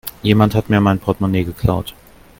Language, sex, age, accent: German, male, 40-49, Deutschland Deutsch